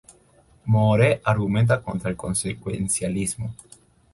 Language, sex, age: Spanish, male, 19-29